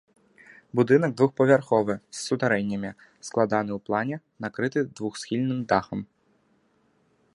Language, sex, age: Belarusian, male, 19-29